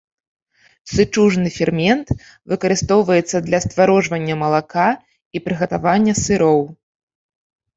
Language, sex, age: Belarusian, female, 30-39